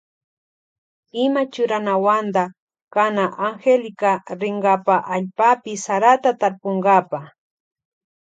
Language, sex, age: Loja Highland Quichua, female, 40-49